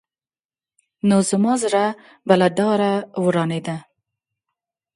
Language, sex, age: Pashto, female, 30-39